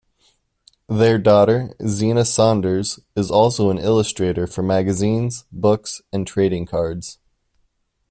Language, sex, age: English, male, 30-39